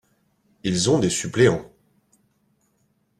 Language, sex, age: French, male, 40-49